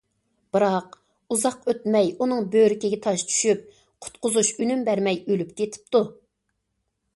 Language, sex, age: Uyghur, female, 40-49